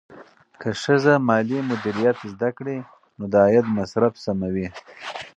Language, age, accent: Pashto, 30-39, کندهارۍ لهجه